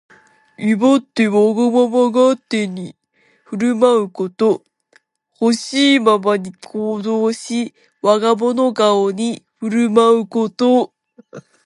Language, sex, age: Japanese, female, 19-29